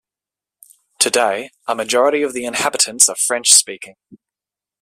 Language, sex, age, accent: English, male, 19-29, Australian English